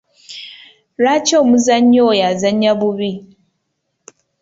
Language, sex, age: Ganda, female, 19-29